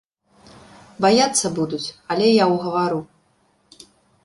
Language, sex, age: Belarusian, female, 19-29